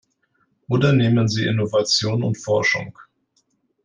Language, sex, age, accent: German, male, 19-29, Deutschland Deutsch